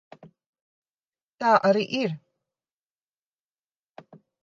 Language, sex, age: Latvian, female, 40-49